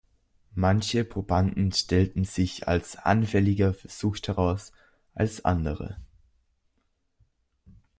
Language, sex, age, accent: German, male, under 19, Österreichisches Deutsch